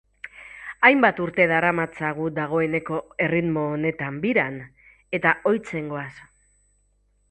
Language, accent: Basque, Mendebalekoa (Araba, Bizkaia, Gipuzkoako mendebaleko herri batzuk)